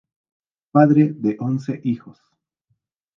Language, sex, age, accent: Spanish, male, 19-29, México